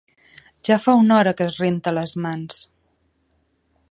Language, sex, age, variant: Catalan, female, 30-39, Central